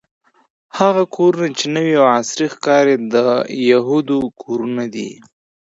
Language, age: Pashto, 19-29